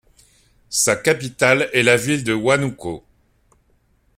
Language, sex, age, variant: French, male, 50-59, Français de métropole